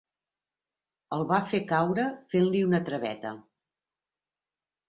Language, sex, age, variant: Catalan, female, 50-59, Central